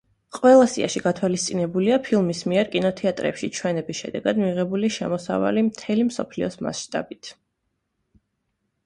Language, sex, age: Georgian, female, 19-29